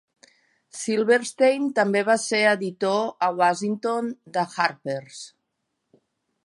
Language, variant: Catalan, Central